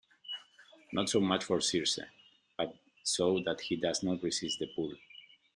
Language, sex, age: English, male, 30-39